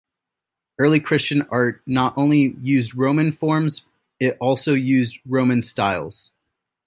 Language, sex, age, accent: English, male, 19-29, United States English